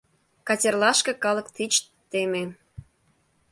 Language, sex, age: Mari, female, 30-39